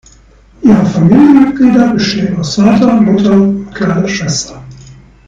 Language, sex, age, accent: German, male, 40-49, Deutschland Deutsch